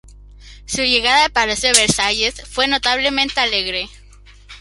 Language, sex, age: Spanish, male, under 19